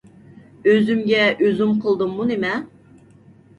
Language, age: Uyghur, 30-39